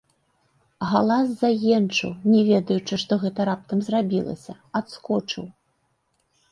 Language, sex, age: Belarusian, female, 40-49